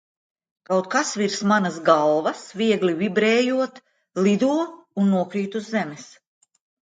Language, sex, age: Latvian, female, 60-69